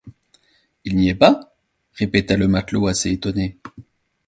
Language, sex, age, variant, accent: French, male, 40-49, Français d'Europe, Français de Belgique